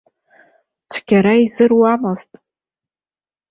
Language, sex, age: Abkhazian, female, 30-39